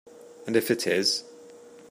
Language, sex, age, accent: English, male, 30-39, England English